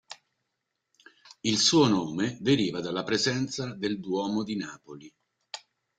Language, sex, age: Italian, male, 50-59